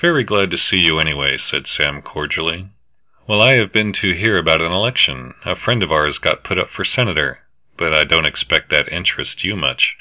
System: none